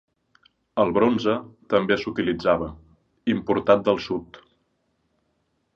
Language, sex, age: Catalan, male, 40-49